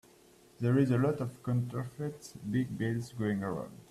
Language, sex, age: English, male, 19-29